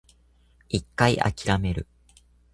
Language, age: Japanese, 19-29